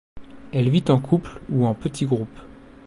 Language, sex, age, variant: French, male, 19-29, Français de métropole